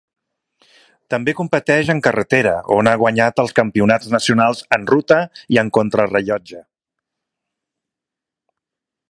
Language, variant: Catalan, Central